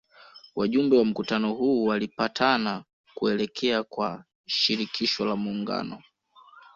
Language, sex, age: Swahili, male, 19-29